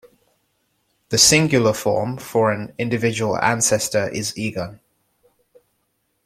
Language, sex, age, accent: English, male, 19-29, England English